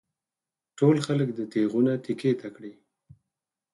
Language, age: Pashto, 30-39